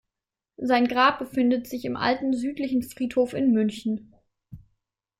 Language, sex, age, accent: German, female, 19-29, Deutschland Deutsch